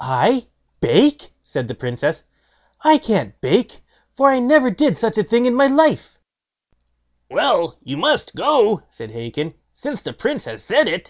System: none